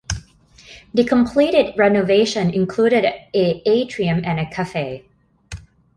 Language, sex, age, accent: English, female, 19-29, United States English